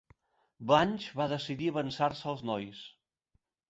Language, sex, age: Catalan, male, 50-59